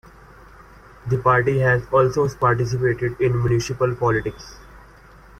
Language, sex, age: English, male, 19-29